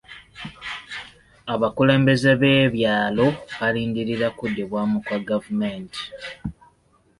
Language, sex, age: Ganda, male, 19-29